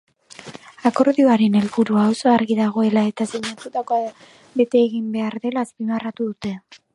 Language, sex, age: Basque, female, under 19